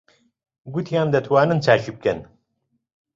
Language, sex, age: Central Kurdish, male, 50-59